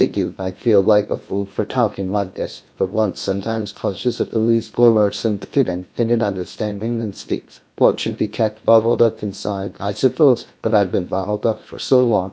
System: TTS, GlowTTS